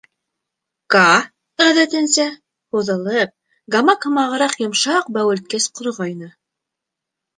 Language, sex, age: Bashkir, female, 19-29